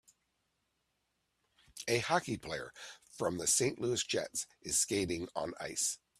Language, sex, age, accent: English, male, 50-59, United States English